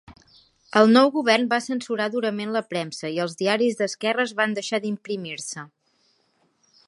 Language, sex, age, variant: Catalan, female, 19-29, Central